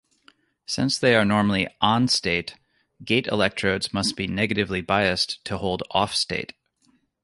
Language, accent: English, United States English